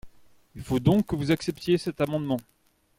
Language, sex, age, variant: French, male, 40-49, Français de métropole